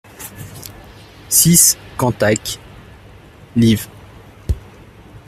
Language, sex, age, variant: French, male, 30-39, Français de métropole